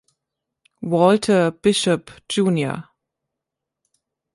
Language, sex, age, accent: German, female, 30-39, Deutschland Deutsch